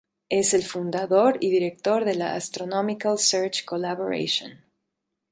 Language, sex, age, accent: Spanish, female, 40-49, México; Andino-Pacífico: Colombia, Perú, Ecuador, oeste de Bolivia y Venezuela andina